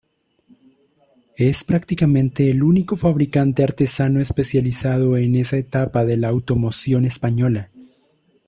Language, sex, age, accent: Spanish, male, 19-29, Andino-Pacífico: Colombia, Perú, Ecuador, oeste de Bolivia y Venezuela andina